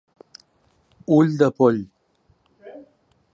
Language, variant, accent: Catalan, Central, central